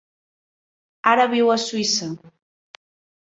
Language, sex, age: Catalan, female, 30-39